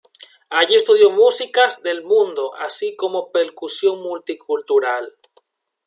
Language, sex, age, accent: Spanish, male, 19-29, Caribe: Cuba, Venezuela, Puerto Rico, República Dominicana, Panamá, Colombia caribeña, México caribeño, Costa del golfo de México